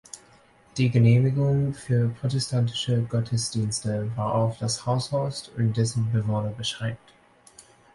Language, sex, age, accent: German, male, 19-29, Deutschland Deutsch